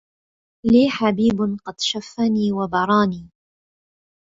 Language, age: Arabic, 30-39